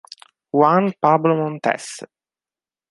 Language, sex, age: Italian, male, 19-29